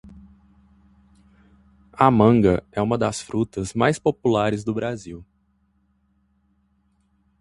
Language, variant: Portuguese, Portuguese (Brasil)